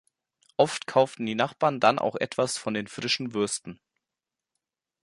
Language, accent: German, Deutschland Deutsch